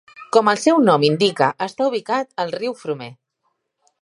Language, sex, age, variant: Catalan, female, 40-49, Central